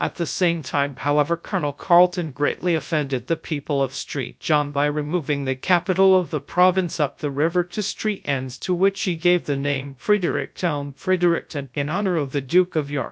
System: TTS, GradTTS